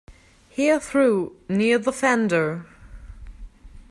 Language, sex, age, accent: English, female, 19-29, England English